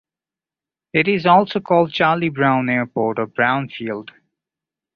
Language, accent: English, India and South Asia (India, Pakistan, Sri Lanka)